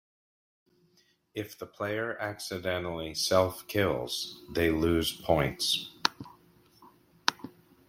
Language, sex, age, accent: English, male, 40-49, United States English